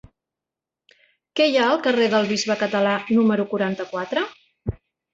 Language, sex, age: Catalan, female, 40-49